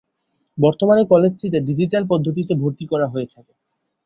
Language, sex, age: Bengali, male, 19-29